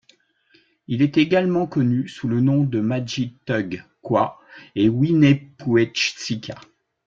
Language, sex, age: French, male, 60-69